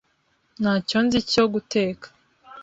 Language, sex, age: Kinyarwanda, female, 19-29